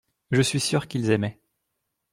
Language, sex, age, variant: French, male, 19-29, Français de métropole